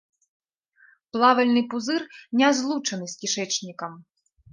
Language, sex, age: Belarusian, female, 30-39